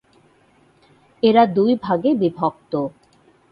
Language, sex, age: Bengali, female, 30-39